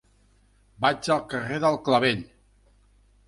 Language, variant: Catalan, Central